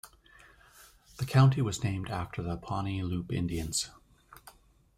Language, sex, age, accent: English, male, 50-59, Canadian English